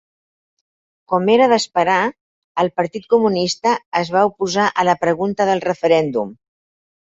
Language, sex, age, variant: Catalan, female, 60-69, Central